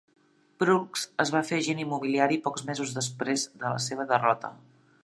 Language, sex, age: Catalan, female, 40-49